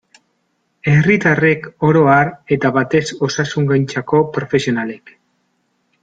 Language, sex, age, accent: Basque, male, 30-39, Mendebalekoa (Araba, Bizkaia, Gipuzkoako mendebaleko herri batzuk)